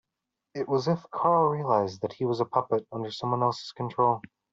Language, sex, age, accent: English, male, under 19, United States English